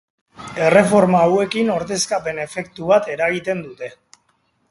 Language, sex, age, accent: Basque, male, 30-39, Mendebalekoa (Araba, Bizkaia, Gipuzkoako mendebaleko herri batzuk)